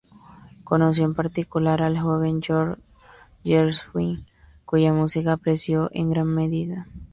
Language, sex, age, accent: Spanish, female, under 19, Caribe: Cuba, Venezuela, Puerto Rico, República Dominicana, Panamá, Colombia caribeña, México caribeño, Costa del golfo de México